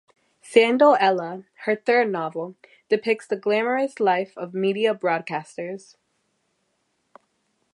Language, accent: English, United States English